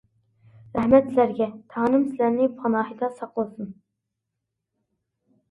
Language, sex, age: Uyghur, female, under 19